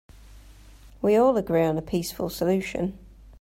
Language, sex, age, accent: English, female, 30-39, England English